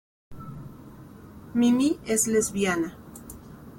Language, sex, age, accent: Spanish, female, 30-39, México